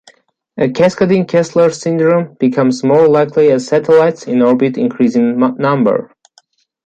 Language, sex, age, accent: English, male, 19-29, United States English